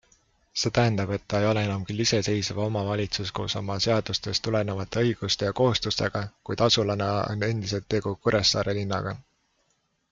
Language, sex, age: Estonian, male, 19-29